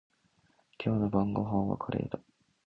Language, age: Japanese, under 19